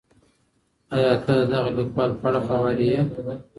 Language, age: Pashto, 30-39